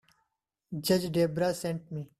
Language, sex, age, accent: English, male, 19-29, India and South Asia (India, Pakistan, Sri Lanka)